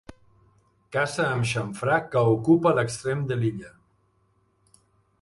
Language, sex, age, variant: Catalan, male, 50-59, Central